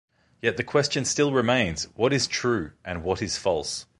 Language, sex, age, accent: English, male, 30-39, Australian English